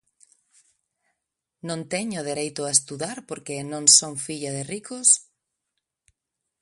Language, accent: Galician, Normativo (estándar)